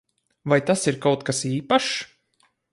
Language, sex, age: Latvian, male, 30-39